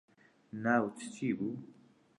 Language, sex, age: Central Kurdish, male, 19-29